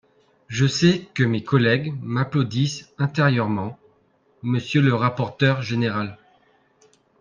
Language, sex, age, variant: French, male, 30-39, Français de métropole